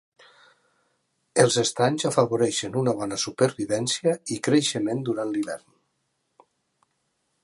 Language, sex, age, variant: Catalan, male, 50-59, Nord-Occidental